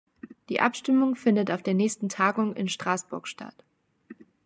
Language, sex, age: German, female, 19-29